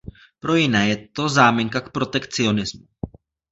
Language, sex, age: Czech, male, 19-29